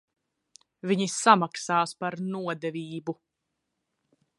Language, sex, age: Latvian, female, 19-29